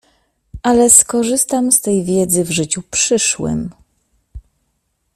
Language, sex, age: Polish, female, 30-39